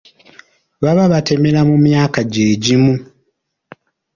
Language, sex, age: Ganda, male, under 19